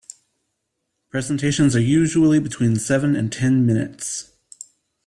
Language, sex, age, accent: English, male, 30-39, United States English